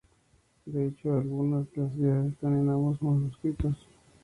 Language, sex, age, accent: Spanish, male, 19-29, México